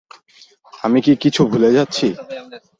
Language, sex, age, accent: Bengali, male, 19-29, প্রমিত; চলিত